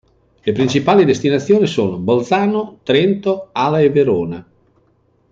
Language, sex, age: Italian, male, 60-69